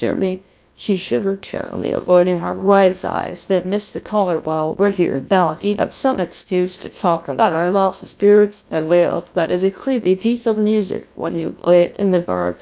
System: TTS, GlowTTS